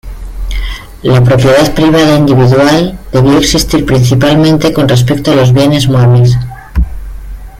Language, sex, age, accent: Spanish, female, 50-59, España: Centro-Sur peninsular (Madrid, Toledo, Castilla-La Mancha)